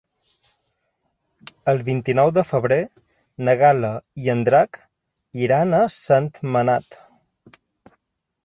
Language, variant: Catalan, Balear